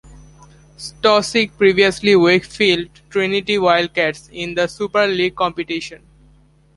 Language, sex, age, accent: English, male, under 19, United States English